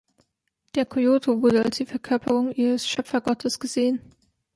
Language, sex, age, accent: German, female, 19-29, Deutschland Deutsch